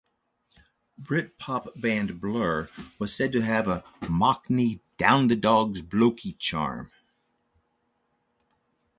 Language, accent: English, United States English